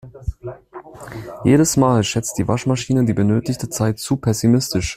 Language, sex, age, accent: German, male, 19-29, Deutschland Deutsch